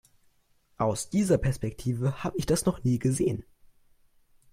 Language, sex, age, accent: German, male, under 19, Deutschland Deutsch